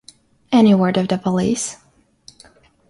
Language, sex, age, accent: English, female, under 19, United States English; England English